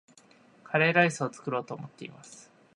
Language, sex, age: Japanese, male, 19-29